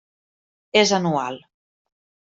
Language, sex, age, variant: Catalan, female, 30-39, Septentrional